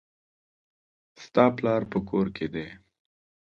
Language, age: Pashto, 19-29